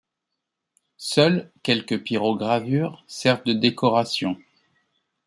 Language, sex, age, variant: French, male, 40-49, Français de métropole